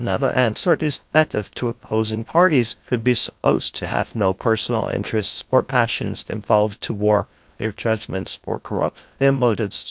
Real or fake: fake